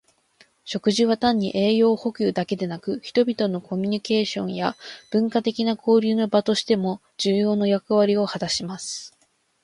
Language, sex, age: Japanese, female, 19-29